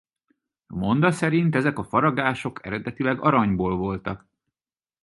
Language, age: Hungarian, 40-49